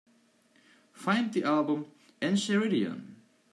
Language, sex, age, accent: English, male, 19-29, United States English